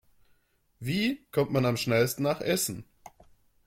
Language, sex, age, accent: German, male, 19-29, Deutschland Deutsch